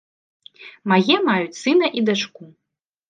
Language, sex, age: Belarusian, female, 30-39